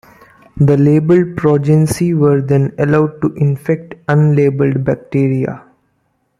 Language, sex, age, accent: English, male, 19-29, India and South Asia (India, Pakistan, Sri Lanka)